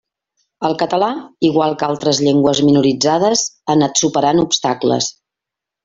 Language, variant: Catalan, Central